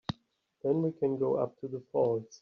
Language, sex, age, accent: English, male, 30-39, United States English